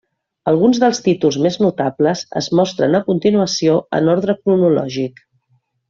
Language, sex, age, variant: Catalan, female, 40-49, Central